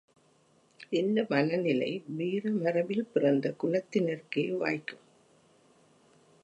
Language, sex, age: Tamil, female, 70-79